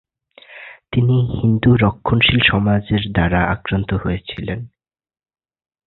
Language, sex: Bengali, male